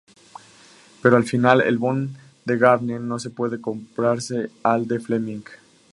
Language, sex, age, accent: Spanish, male, 19-29, México